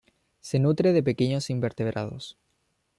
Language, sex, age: Spanish, male, under 19